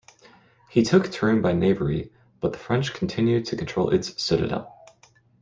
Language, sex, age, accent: English, male, 30-39, United States English